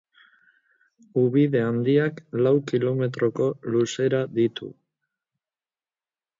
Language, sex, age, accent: Basque, female, 50-59, Mendebalekoa (Araba, Bizkaia, Gipuzkoako mendebaleko herri batzuk)